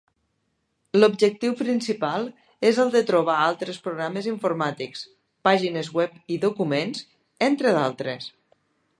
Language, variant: Catalan, Nord-Occidental